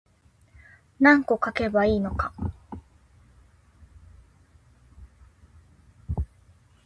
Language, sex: Japanese, female